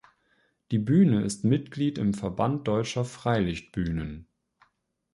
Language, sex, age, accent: German, male, 19-29, Deutschland Deutsch